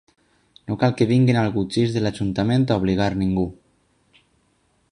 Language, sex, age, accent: Catalan, male, 19-29, valencià